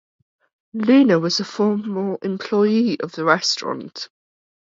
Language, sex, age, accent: English, female, 19-29, Welsh English